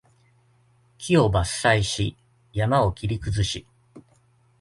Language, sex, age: Japanese, male, 50-59